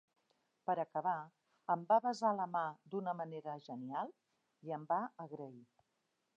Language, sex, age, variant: Catalan, female, 60-69, Central